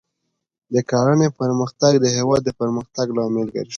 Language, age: Pashto, under 19